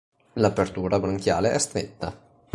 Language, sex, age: Italian, male, under 19